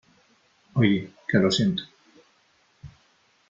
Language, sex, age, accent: Spanish, male, 30-39, España: Norte peninsular (Asturias, Castilla y León, Cantabria, País Vasco, Navarra, Aragón, La Rioja, Guadalajara, Cuenca)